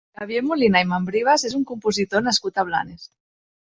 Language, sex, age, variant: Catalan, female, 30-39, Central